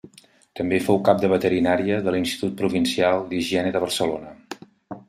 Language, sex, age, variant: Catalan, male, 50-59, Central